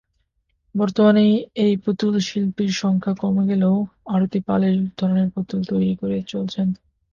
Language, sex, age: Bengali, male, 19-29